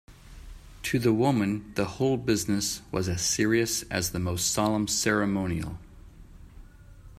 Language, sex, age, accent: English, male, 50-59, United States English